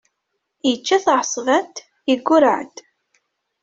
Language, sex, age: Kabyle, female, 30-39